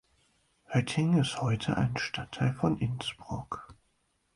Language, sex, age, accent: German, male, 19-29, Deutschland Deutsch